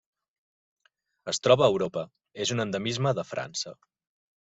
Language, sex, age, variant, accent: Catalan, male, 30-39, Central, central